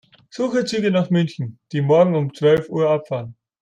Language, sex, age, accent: German, male, 19-29, Österreichisches Deutsch